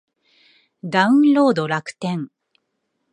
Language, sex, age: Japanese, female, 40-49